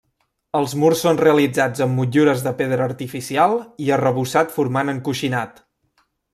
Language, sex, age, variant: Catalan, male, 19-29, Central